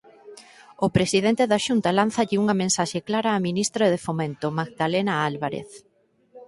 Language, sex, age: Galician, female, 40-49